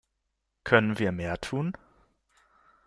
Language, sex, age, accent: German, male, 19-29, Deutschland Deutsch